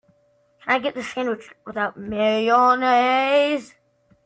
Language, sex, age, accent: English, male, under 19, United States English